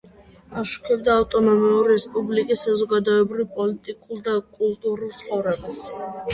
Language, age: Georgian, under 19